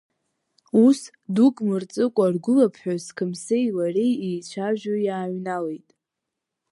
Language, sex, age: Abkhazian, female, under 19